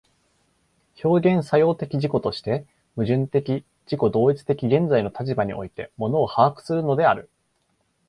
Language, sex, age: Japanese, male, 19-29